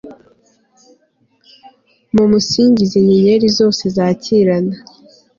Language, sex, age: Kinyarwanda, female, 19-29